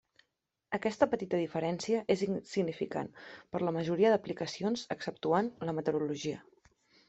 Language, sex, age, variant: Catalan, female, 30-39, Central